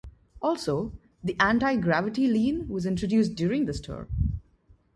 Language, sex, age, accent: English, female, 19-29, India and South Asia (India, Pakistan, Sri Lanka)